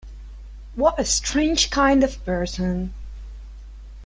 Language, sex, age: English, female, 19-29